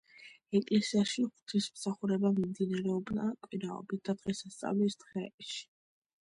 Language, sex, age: Georgian, female, under 19